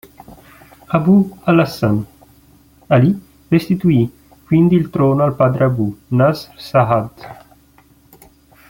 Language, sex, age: Italian, male, 19-29